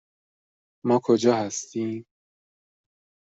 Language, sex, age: Persian, male, 30-39